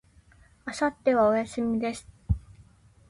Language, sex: Japanese, female